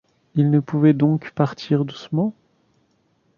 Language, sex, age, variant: French, male, 30-39, Français de métropole